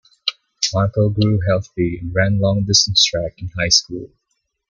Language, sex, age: English, male, 19-29